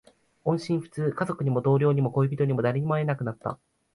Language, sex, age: Japanese, male, 19-29